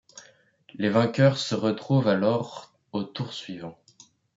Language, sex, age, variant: French, male, under 19, Français de métropole